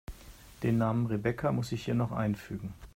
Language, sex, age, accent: German, male, 50-59, Deutschland Deutsch